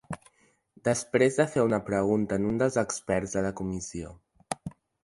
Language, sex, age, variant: Catalan, male, under 19, Central